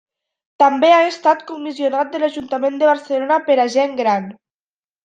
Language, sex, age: Catalan, female, 19-29